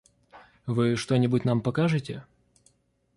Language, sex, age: Russian, male, 30-39